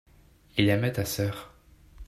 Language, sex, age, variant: French, male, 19-29, Français de métropole